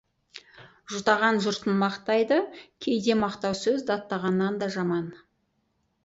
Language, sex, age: Kazakh, female, 40-49